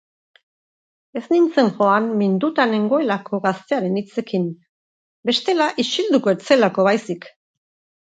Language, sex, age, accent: Basque, female, 50-59, Mendebalekoa (Araba, Bizkaia, Gipuzkoako mendebaleko herri batzuk)